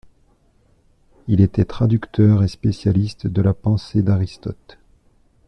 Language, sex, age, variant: French, male, 40-49, Français de métropole